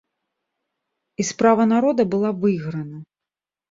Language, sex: Belarusian, female